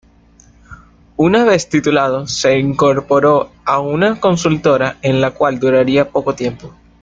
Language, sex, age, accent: Spanish, male, 19-29, Caribe: Cuba, Venezuela, Puerto Rico, República Dominicana, Panamá, Colombia caribeña, México caribeño, Costa del golfo de México